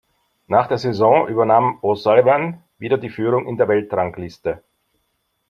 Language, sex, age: German, male, 50-59